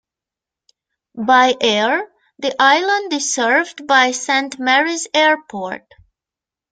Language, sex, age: English, female, 50-59